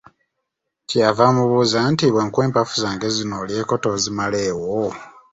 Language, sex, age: Ganda, male, 19-29